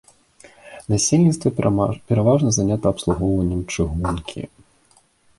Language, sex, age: Belarusian, male, 19-29